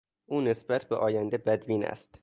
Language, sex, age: Persian, male, under 19